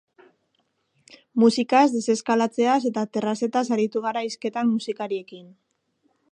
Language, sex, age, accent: Basque, female, 40-49, Mendebalekoa (Araba, Bizkaia, Gipuzkoako mendebaleko herri batzuk)